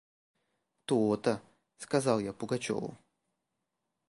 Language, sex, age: Russian, male, 30-39